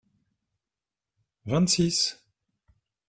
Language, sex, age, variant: French, male, 50-59, Français de métropole